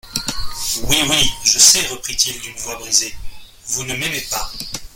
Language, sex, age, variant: French, male, 40-49, Français de métropole